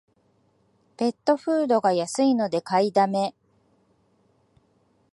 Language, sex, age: Japanese, female, 40-49